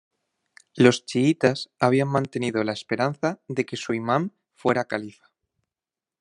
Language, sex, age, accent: Spanish, male, 19-29, España: Centro-Sur peninsular (Madrid, Toledo, Castilla-La Mancha)